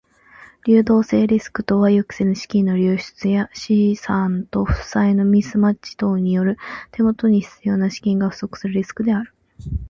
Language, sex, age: Japanese, female, 19-29